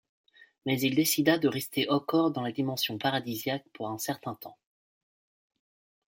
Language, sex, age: French, male, 19-29